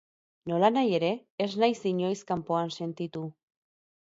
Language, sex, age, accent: Basque, female, 40-49, Mendebalekoa (Araba, Bizkaia, Gipuzkoako mendebaleko herri batzuk)